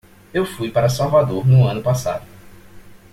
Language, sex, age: Portuguese, male, 19-29